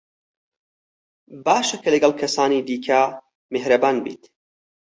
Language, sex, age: Central Kurdish, male, 30-39